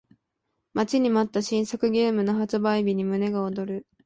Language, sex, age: Japanese, female, 19-29